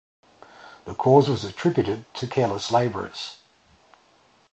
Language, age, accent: English, 50-59, Australian English